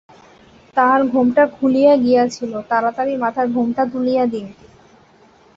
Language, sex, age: Bengali, female, 19-29